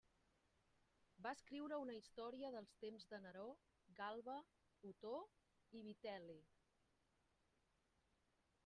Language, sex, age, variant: Catalan, female, 40-49, Septentrional